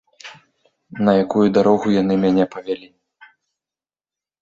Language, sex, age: Belarusian, male, 30-39